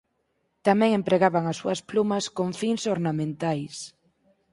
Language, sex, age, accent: Galician, female, 19-29, Normativo (estándar)